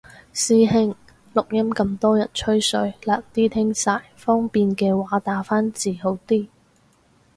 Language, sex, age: Cantonese, female, 30-39